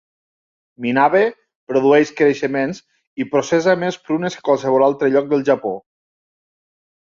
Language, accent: Catalan, Lleidatà